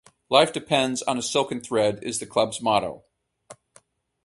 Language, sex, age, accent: English, male, 30-39, United States English